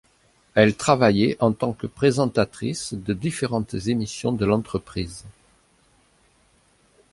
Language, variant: French, Français de métropole